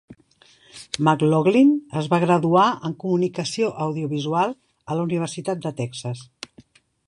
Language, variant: Catalan, Central